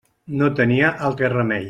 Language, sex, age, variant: Catalan, male, 60-69, Central